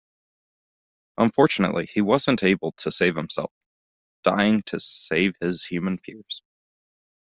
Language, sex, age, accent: English, male, 19-29, United States English